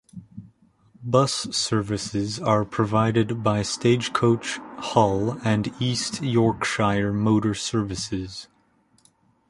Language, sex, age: English, male, under 19